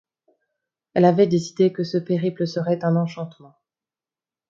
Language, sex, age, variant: French, female, 30-39, Français de métropole